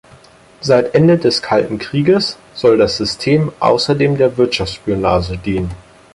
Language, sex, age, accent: German, male, under 19, Deutschland Deutsch